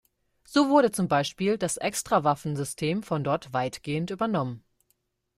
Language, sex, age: German, female, 19-29